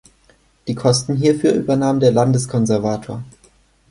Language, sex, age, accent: German, male, 19-29, Deutschland Deutsch